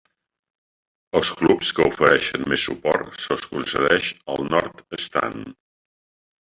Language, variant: Catalan, Central